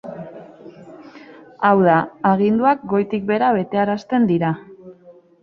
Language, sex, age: Basque, female, 19-29